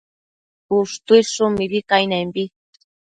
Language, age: Matsés, 30-39